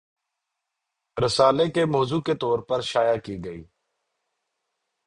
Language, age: Urdu, 30-39